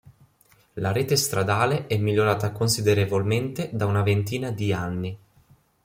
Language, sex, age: Italian, male, 19-29